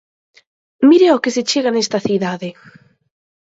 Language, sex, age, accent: Galician, female, 19-29, Central (gheada); Oriental (común en zona oriental)